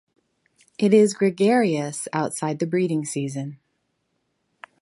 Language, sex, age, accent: English, female, 60-69, United States English